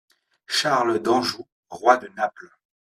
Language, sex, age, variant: French, male, 30-39, Français de métropole